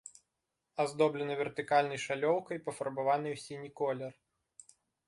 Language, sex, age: Belarusian, male, 19-29